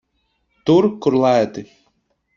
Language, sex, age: Latvian, male, 19-29